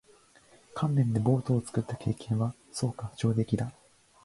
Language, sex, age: Japanese, male, under 19